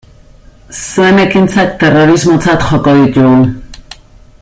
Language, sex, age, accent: Basque, female, 40-49, Erdialdekoa edo Nafarra (Gipuzkoa, Nafarroa)